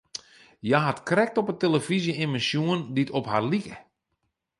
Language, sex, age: Western Frisian, male, 30-39